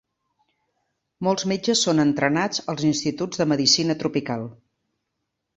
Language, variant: Catalan, Central